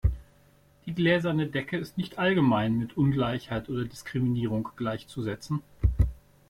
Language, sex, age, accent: German, male, 50-59, Deutschland Deutsch